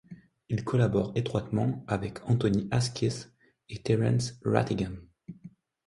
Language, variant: French, Français de métropole